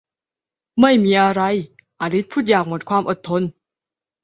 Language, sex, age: Thai, female, under 19